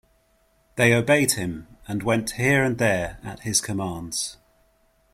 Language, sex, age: English, male, 50-59